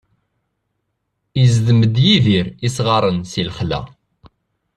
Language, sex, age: Kabyle, male, 30-39